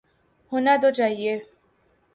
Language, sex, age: Urdu, female, 19-29